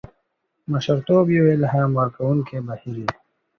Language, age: Pashto, 19-29